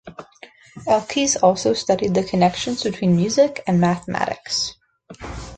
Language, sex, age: English, female, 19-29